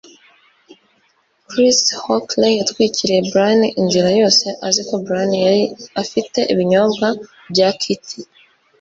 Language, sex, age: Kinyarwanda, female, 19-29